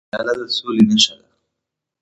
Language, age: Pashto, 19-29